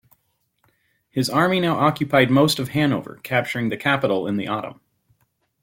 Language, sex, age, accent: English, male, 40-49, United States English